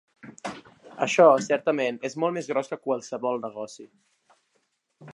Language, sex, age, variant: Catalan, male, under 19, Central